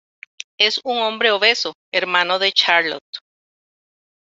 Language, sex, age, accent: Spanish, female, 50-59, América central